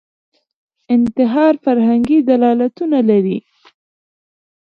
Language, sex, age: Pashto, female, 19-29